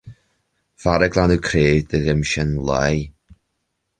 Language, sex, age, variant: Irish, male, 30-39, Gaeilge Uladh